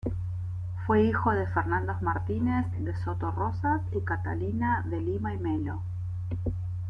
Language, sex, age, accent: Spanish, female, 40-49, Rioplatense: Argentina, Uruguay, este de Bolivia, Paraguay